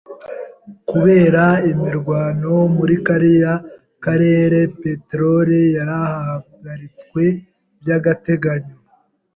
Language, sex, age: Kinyarwanda, male, 19-29